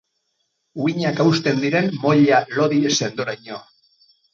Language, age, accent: Basque, 40-49, Erdialdekoa edo Nafarra (Gipuzkoa, Nafarroa)